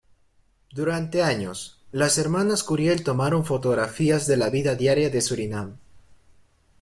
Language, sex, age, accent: Spanish, male, under 19, Andino-Pacífico: Colombia, Perú, Ecuador, oeste de Bolivia y Venezuela andina